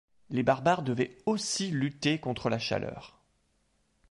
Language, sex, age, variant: French, male, 30-39, Français de métropole